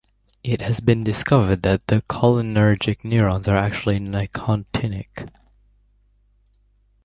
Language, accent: English, Australian English